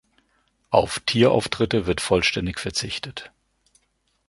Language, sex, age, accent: German, male, 50-59, Deutschland Deutsch